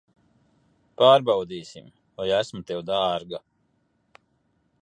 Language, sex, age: Latvian, male, 50-59